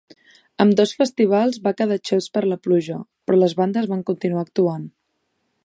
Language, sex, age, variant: Catalan, female, 19-29, Central